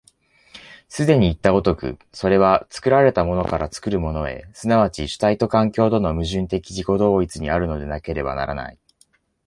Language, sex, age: Japanese, male, 30-39